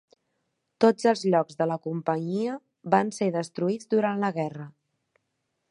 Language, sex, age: Catalan, female, 19-29